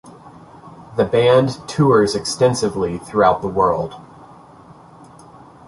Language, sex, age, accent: English, male, 30-39, United States English